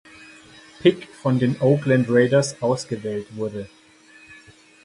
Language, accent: German, Deutschland Deutsch